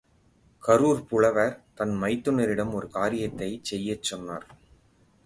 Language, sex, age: Tamil, male, 40-49